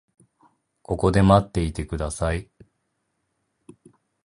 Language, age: Japanese, 30-39